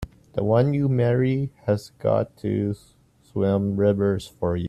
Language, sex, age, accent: English, male, 19-29, United States English